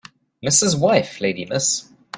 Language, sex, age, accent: English, male, 30-39, Southern African (South Africa, Zimbabwe, Namibia)